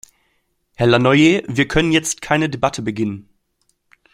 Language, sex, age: German, male, 19-29